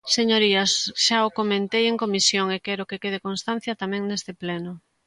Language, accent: Galician, Normativo (estándar)